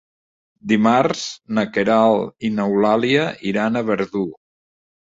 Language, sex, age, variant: Catalan, male, 60-69, Central